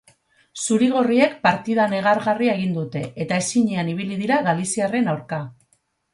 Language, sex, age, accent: Basque, female, 40-49, Mendebalekoa (Araba, Bizkaia, Gipuzkoako mendebaleko herri batzuk)